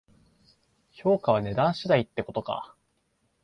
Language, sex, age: Japanese, male, 19-29